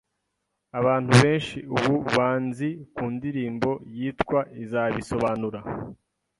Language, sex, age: Kinyarwanda, male, 19-29